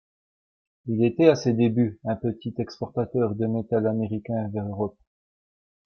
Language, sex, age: French, male, 30-39